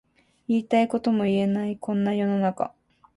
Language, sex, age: Japanese, female, under 19